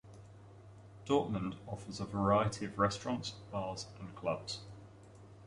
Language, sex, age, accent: English, male, 30-39, England English